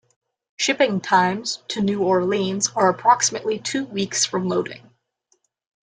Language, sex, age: English, female, under 19